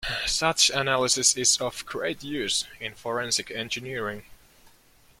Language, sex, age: English, male, 19-29